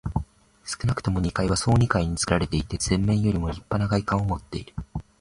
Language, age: Japanese, 19-29